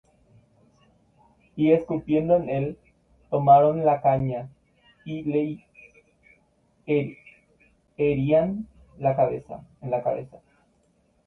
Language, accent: Spanish, Rioplatense: Argentina, Uruguay, este de Bolivia, Paraguay